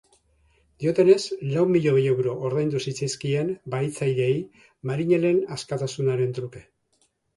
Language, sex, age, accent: Basque, male, 50-59, Mendebalekoa (Araba, Bizkaia, Gipuzkoako mendebaleko herri batzuk)